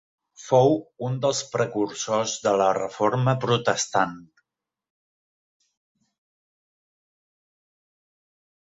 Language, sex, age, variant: Catalan, male, 40-49, Central